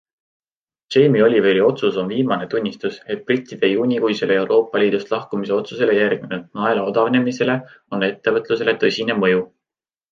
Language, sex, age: Estonian, male, 19-29